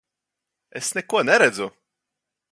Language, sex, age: Latvian, male, 19-29